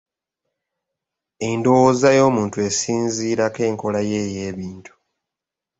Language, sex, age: Ganda, male, 19-29